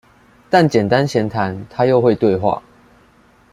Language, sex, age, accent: Chinese, male, under 19, 出生地：臺中市